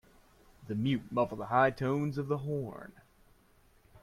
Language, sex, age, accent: English, male, 19-29, United States English